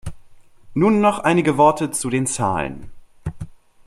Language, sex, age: German, male, 19-29